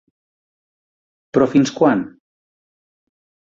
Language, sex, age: Catalan, male, 40-49